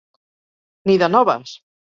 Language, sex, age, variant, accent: Catalan, female, 50-59, Central, central